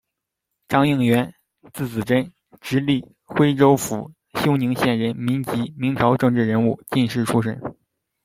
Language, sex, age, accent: Chinese, male, 19-29, 出生地：江苏省